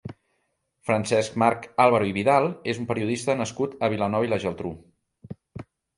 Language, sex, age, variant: Catalan, male, 50-59, Central